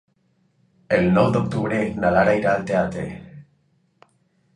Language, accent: Catalan, valencià